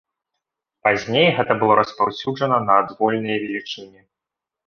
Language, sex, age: Belarusian, male, 19-29